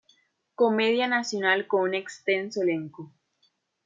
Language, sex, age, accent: Spanish, female, 19-29, Caribe: Cuba, Venezuela, Puerto Rico, República Dominicana, Panamá, Colombia caribeña, México caribeño, Costa del golfo de México